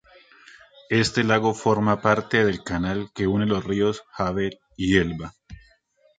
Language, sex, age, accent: Spanish, male, 30-39, Andino-Pacífico: Colombia, Perú, Ecuador, oeste de Bolivia y Venezuela andina